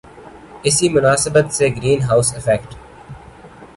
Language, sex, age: Urdu, male, 19-29